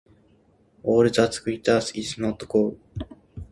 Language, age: Japanese, 19-29